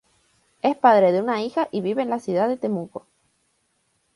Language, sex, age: Spanish, female, 19-29